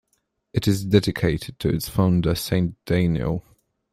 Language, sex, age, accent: English, male, under 19, England English